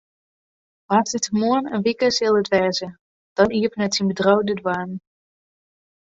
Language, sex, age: Western Frisian, female, under 19